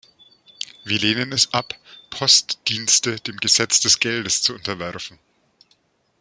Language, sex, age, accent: German, male, 40-49, Deutschland Deutsch